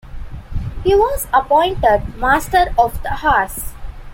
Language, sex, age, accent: English, female, 19-29, India and South Asia (India, Pakistan, Sri Lanka)